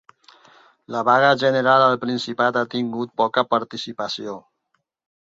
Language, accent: Catalan, valencià